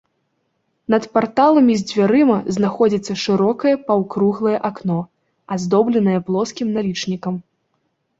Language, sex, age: Belarusian, female, 19-29